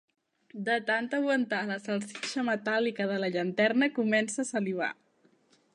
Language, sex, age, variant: Catalan, female, 19-29, Central